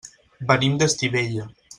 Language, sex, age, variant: Catalan, male, 19-29, Central